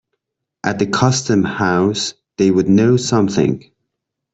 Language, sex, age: English, male, 30-39